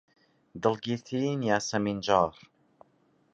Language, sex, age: Central Kurdish, male, 30-39